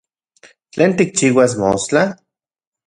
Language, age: Central Puebla Nahuatl, 30-39